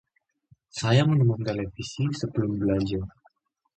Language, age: Indonesian, 19-29